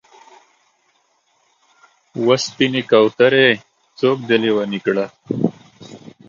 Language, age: Pashto, 30-39